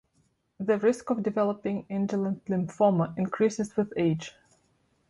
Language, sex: English, female